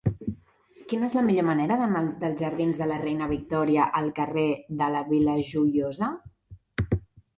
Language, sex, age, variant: Catalan, female, 30-39, Central